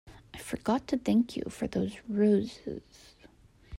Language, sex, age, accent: English, female, 30-39, United States English